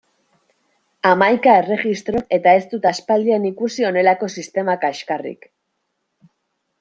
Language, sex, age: Basque, female, 30-39